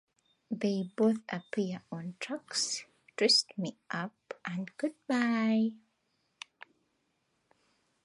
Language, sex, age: English, female, 19-29